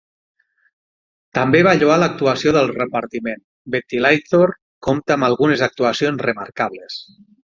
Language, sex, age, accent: Catalan, male, 40-49, central; nord-occidental